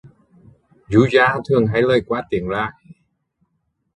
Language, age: Vietnamese, 50-59